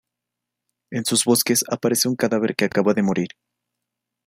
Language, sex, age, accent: Spanish, male, 19-29, México